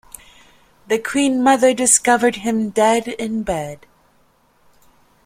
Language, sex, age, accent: English, female, 40-49, United States English